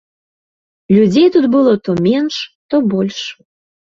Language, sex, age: Belarusian, female, 19-29